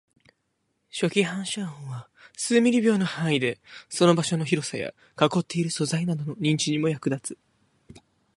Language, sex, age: Japanese, male, 19-29